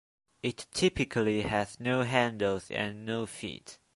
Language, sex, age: English, male, under 19